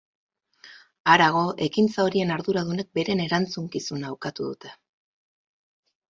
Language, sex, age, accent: Basque, female, 40-49, Erdialdekoa edo Nafarra (Gipuzkoa, Nafarroa)